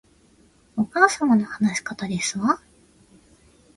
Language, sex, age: Japanese, female, 30-39